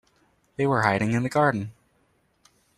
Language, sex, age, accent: English, male, 19-29, United States English